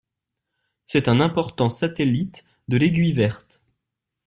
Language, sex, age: French, male, 19-29